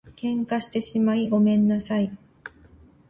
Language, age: Japanese, 50-59